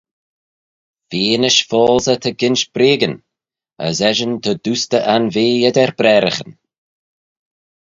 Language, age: Manx, 40-49